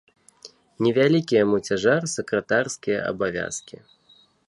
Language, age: Belarusian, 30-39